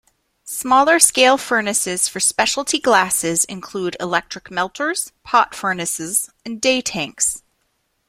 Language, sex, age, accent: English, female, 30-39, United States English